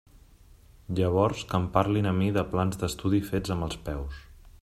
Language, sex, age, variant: Catalan, male, 30-39, Central